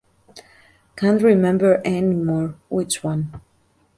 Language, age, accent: English, 30-39, United States English